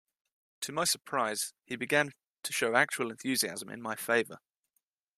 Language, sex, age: English, male, 19-29